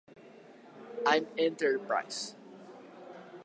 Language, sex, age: Spanish, male, under 19